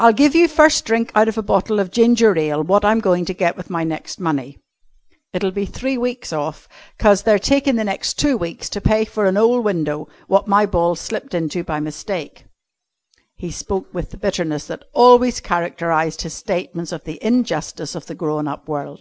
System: none